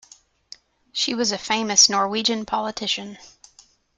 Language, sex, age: English, female, 40-49